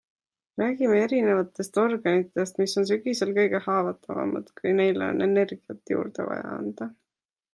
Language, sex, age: Estonian, female, 19-29